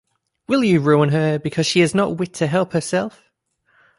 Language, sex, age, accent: English, male, 19-29, Australian English